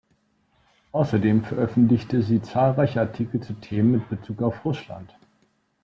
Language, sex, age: German, male, 50-59